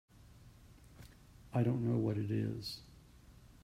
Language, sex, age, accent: English, male, 70-79, United States English